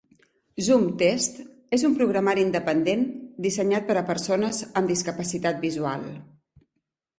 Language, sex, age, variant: Catalan, female, 40-49, Central